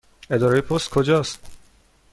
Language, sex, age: Persian, male, 30-39